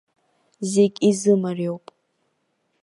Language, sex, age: Abkhazian, female, 19-29